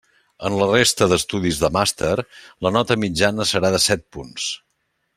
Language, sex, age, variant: Catalan, male, 60-69, Central